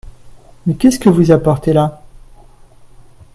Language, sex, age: French, male, 40-49